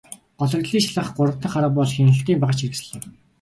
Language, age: Mongolian, 19-29